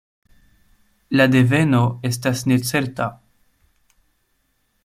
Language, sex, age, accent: Esperanto, male, 19-29, Internacia